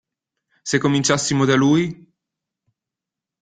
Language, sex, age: Italian, male, 19-29